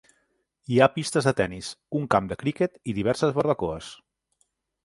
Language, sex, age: Catalan, male, 40-49